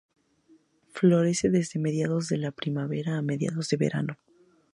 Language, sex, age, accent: Spanish, female, 19-29, México